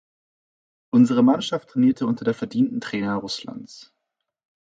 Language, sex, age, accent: German, male, 19-29, Deutschland Deutsch